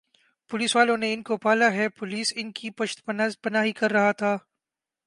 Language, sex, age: Urdu, male, 19-29